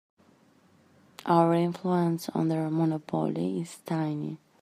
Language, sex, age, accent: English, female, 19-29, United States English